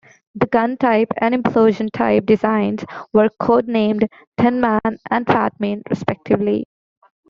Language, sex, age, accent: English, female, 19-29, United States English